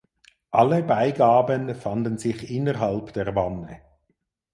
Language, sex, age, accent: German, male, 40-49, Schweizerdeutsch